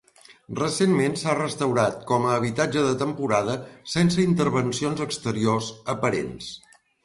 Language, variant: Catalan, Central